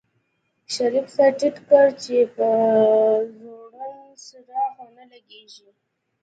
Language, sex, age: Pashto, female, under 19